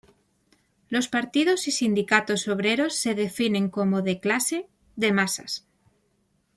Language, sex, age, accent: Spanish, female, 19-29, España: Centro-Sur peninsular (Madrid, Toledo, Castilla-La Mancha)